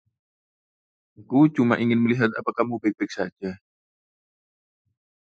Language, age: Indonesian, 30-39